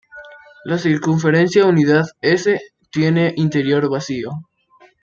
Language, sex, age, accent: Spanish, male, under 19, Andino-Pacífico: Colombia, Perú, Ecuador, oeste de Bolivia y Venezuela andina